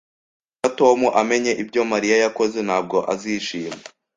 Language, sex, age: Kinyarwanda, male, under 19